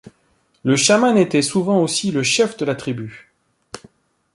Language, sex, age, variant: French, male, 40-49, Français de métropole